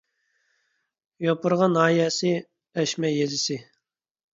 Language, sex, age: Uyghur, male, 30-39